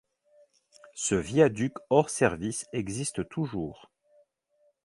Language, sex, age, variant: French, male, 50-59, Français de métropole